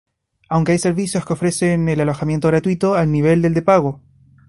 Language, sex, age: Spanish, male, 19-29